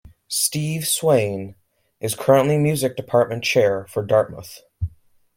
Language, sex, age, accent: English, male, under 19, United States English